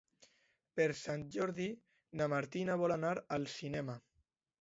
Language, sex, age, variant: Catalan, male, under 19, Alacantí